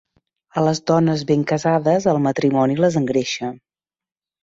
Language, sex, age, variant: Catalan, female, 50-59, Central